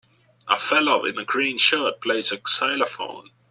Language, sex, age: English, male, 19-29